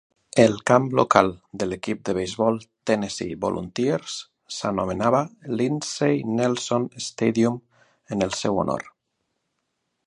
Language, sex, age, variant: Catalan, male, 40-49, Nord-Occidental